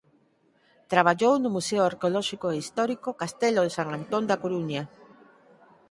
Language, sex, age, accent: Galician, female, 50-59, Normativo (estándar)